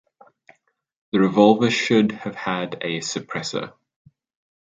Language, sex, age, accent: English, male, 19-29, Southern African (South Africa, Zimbabwe, Namibia)